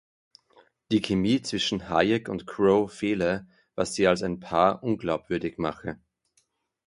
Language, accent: German, Österreichisches Deutsch